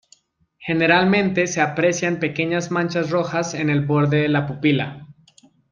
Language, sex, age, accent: Spanish, male, 19-29, Andino-Pacífico: Colombia, Perú, Ecuador, oeste de Bolivia y Venezuela andina